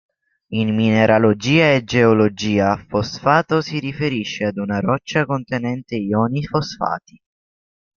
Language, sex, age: Italian, male, under 19